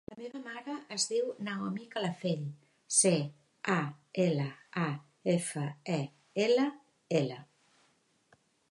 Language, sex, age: Catalan, female, 60-69